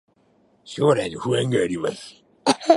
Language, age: Japanese, 30-39